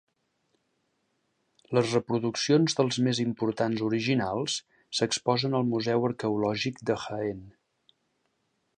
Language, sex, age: Catalan, male, 40-49